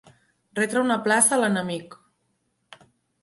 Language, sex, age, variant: Catalan, female, 19-29, Central